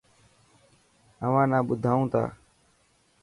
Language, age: Dhatki, 30-39